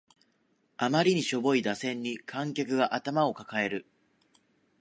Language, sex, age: Japanese, male, 19-29